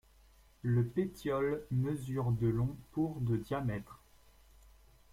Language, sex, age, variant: French, male, 19-29, Français de métropole